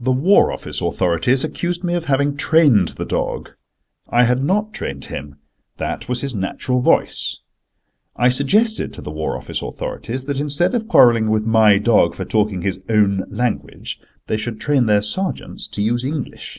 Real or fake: real